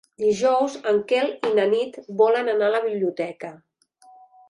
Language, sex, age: Catalan, female, 50-59